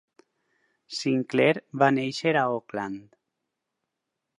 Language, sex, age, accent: Catalan, male, 19-29, valencià